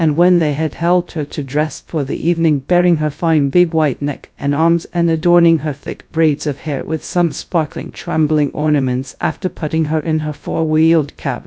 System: TTS, GradTTS